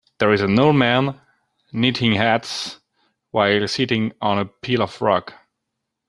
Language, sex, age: English, male, 30-39